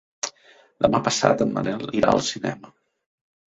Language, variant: Catalan, Central